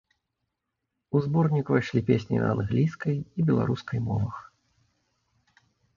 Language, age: Belarusian, 40-49